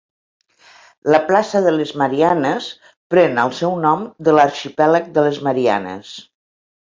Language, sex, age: Catalan, female, 60-69